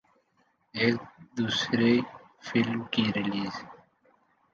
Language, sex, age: Urdu, male, 19-29